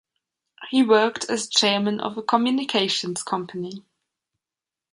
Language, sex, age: English, female, 19-29